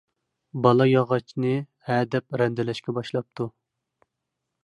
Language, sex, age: Uyghur, male, 19-29